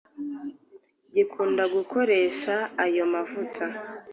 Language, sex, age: Kinyarwanda, female, 19-29